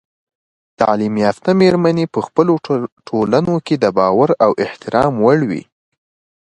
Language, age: Pashto, 19-29